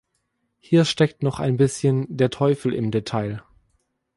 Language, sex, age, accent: German, male, 19-29, Deutschland Deutsch